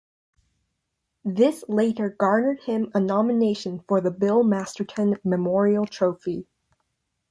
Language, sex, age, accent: English, female, 19-29, United States English